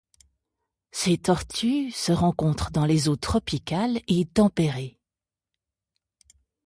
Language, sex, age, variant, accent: French, female, 40-49, Français d'Europe, Français de Suisse